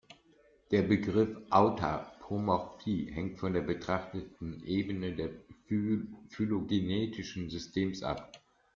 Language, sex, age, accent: German, male, 50-59, Deutschland Deutsch